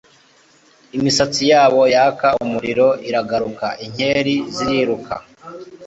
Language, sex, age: Kinyarwanda, male, 19-29